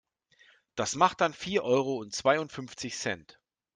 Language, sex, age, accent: German, male, 40-49, Deutschland Deutsch